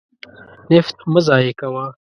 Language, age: Pashto, 19-29